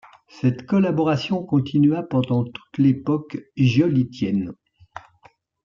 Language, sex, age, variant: French, male, 70-79, Français de métropole